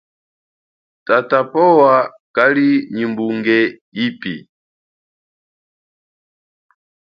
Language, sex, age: Chokwe, male, 40-49